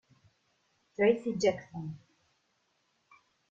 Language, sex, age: Italian, female, 19-29